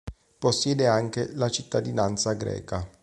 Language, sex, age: Italian, male, 30-39